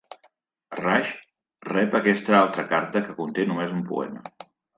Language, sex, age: Catalan, male, 50-59